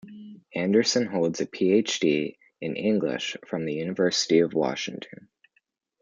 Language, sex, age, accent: English, male, under 19, Canadian English